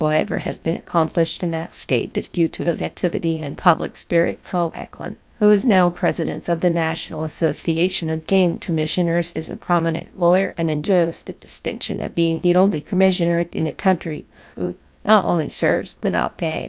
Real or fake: fake